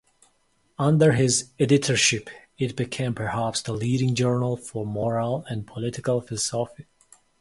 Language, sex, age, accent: English, male, 30-39, United States English